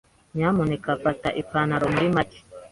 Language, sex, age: Kinyarwanda, female, 19-29